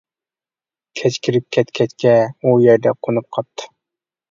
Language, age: Uyghur, 19-29